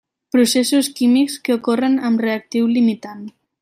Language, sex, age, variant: Catalan, female, under 19, Central